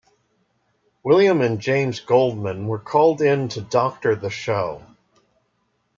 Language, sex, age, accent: English, male, 40-49, United States English